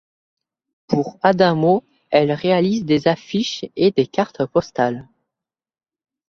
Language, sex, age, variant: French, male, under 19, Français de métropole